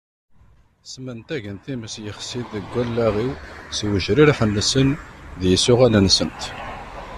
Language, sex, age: Kabyle, male, 50-59